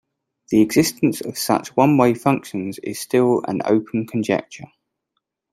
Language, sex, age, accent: English, male, 30-39, England English